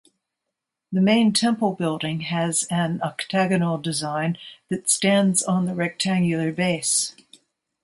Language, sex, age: English, female, 60-69